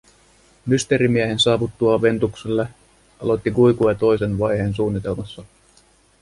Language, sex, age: Finnish, male, 30-39